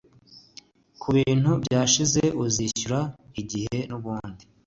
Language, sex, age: Kinyarwanda, male, 30-39